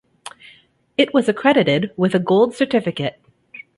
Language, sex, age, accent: English, female, 30-39, Canadian English